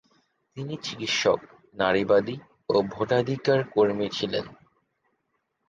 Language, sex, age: Bengali, male, 19-29